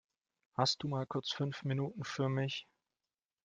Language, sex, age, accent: German, male, 19-29, Deutschland Deutsch